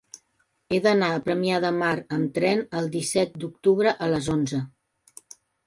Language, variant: Catalan, Central